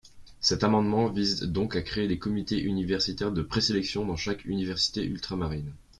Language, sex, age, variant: French, male, 19-29, Français de métropole